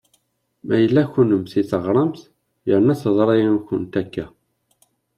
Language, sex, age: Kabyle, male, 30-39